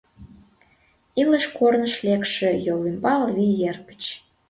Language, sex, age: Mari, female, under 19